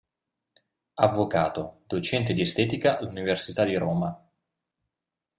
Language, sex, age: Italian, male, 30-39